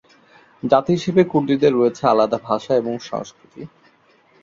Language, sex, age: Bengali, male, 19-29